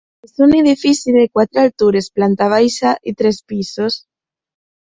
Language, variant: Catalan, Septentrional